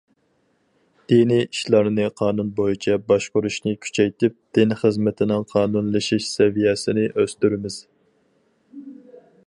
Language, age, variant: Uyghur, 30-39, ئۇيغۇر تىلى